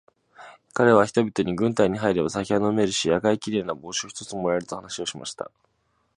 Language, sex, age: Japanese, male, 19-29